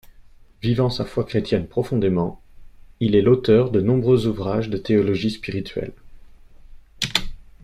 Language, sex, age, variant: French, male, 30-39, Français de métropole